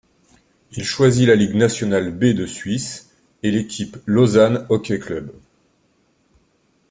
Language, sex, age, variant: French, male, 50-59, Français de métropole